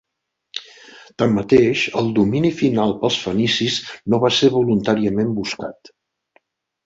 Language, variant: Catalan, Central